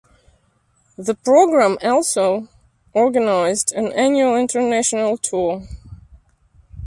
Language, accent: English, England English